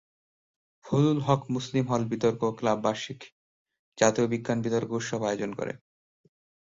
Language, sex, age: Bengali, male, 19-29